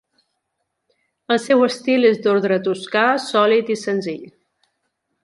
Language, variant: Catalan, Central